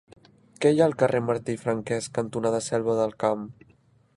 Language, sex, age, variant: Catalan, male, 19-29, Central